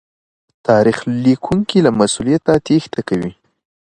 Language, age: Pashto, 19-29